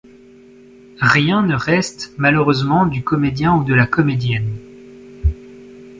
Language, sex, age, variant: French, male, 30-39, Français de métropole